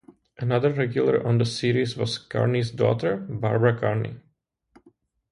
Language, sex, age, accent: English, male, 30-39, Czech